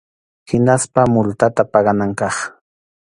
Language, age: Arequipa-La Unión Quechua, 30-39